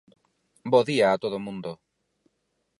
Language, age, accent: Galician, 40-49, Normativo (estándar); Neofalante